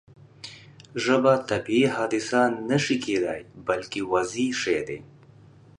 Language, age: Pashto, 30-39